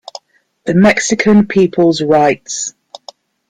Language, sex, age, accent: English, female, 40-49, England English